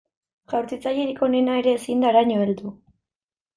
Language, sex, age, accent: Basque, female, 19-29, Erdialdekoa edo Nafarra (Gipuzkoa, Nafarroa)